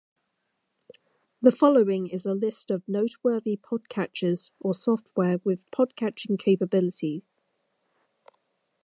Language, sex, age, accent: English, female, 19-29, England English